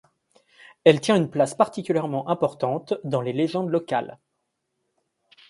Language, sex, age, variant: French, male, 30-39, Français de métropole